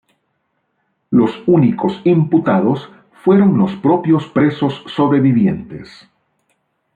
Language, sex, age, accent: Spanish, male, 50-59, América central